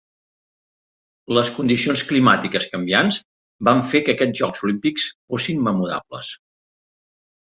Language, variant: Catalan, Central